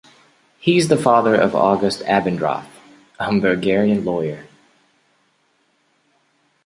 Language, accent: English, Filipino